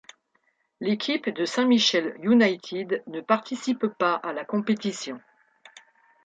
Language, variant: French, Français de métropole